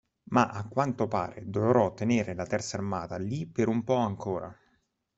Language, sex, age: Italian, male, 30-39